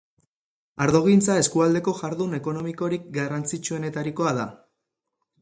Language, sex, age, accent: Basque, male, 19-29, Mendebalekoa (Araba, Bizkaia, Gipuzkoako mendebaleko herri batzuk)